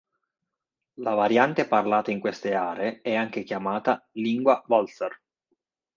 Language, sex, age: Italian, male, 30-39